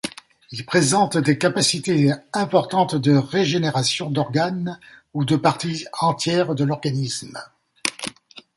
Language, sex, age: French, male, 60-69